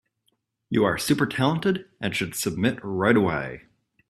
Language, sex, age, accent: English, male, 19-29, United States English